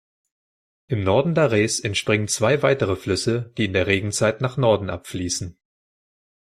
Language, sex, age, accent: German, male, 30-39, Deutschland Deutsch